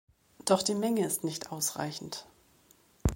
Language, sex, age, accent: German, female, 40-49, Deutschland Deutsch